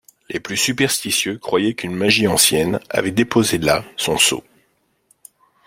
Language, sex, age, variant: French, male, 40-49, Français de métropole